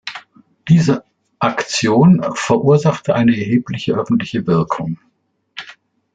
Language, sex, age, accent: German, male, 60-69, Deutschland Deutsch